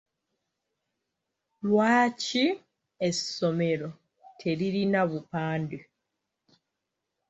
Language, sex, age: Ganda, female, 19-29